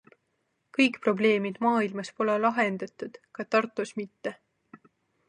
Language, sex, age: Estonian, female, 19-29